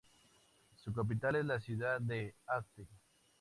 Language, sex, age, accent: Spanish, male, 19-29, México